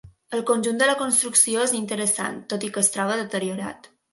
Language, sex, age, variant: Catalan, female, under 19, Balear